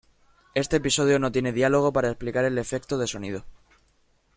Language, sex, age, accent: Spanish, male, under 19, España: Sur peninsular (Andalucia, Extremadura, Murcia)